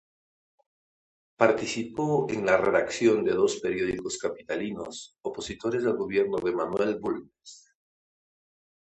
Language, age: Spanish, 60-69